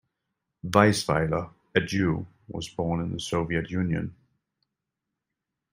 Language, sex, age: English, male, 19-29